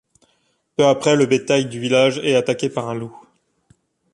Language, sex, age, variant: French, male, 19-29, Français de métropole